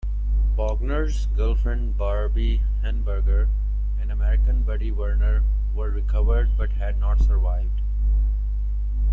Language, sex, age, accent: English, male, 19-29, India and South Asia (India, Pakistan, Sri Lanka)